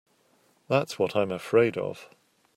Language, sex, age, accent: English, male, 50-59, England English